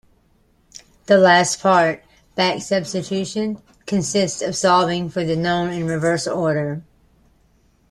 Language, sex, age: English, female, 40-49